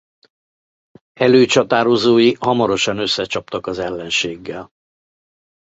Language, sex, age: Hungarian, male, 60-69